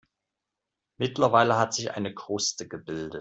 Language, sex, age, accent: German, male, 40-49, Deutschland Deutsch